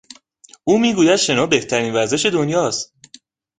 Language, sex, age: Persian, male, under 19